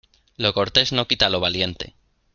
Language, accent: Spanish, España: Norte peninsular (Asturias, Castilla y León, Cantabria, País Vasco, Navarra, Aragón, La Rioja, Guadalajara, Cuenca)